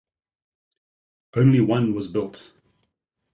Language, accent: English, Southern African (South Africa, Zimbabwe, Namibia)